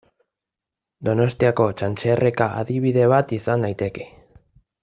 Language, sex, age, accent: Basque, male, 30-39, Mendebalekoa (Araba, Bizkaia, Gipuzkoako mendebaleko herri batzuk)